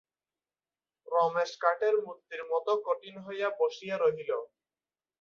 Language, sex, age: Bengali, male, 19-29